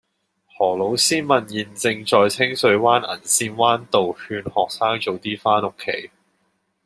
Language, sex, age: Cantonese, male, 19-29